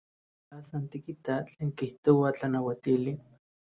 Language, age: Central Puebla Nahuatl, 30-39